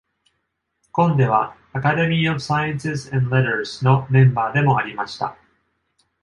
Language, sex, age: Japanese, male, 30-39